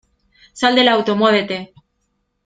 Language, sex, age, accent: Spanish, female, 40-49, Rioplatense: Argentina, Uruguay, este de Bolivia, Paraguay